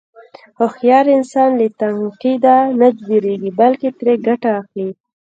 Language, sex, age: Pashto, female, 19-29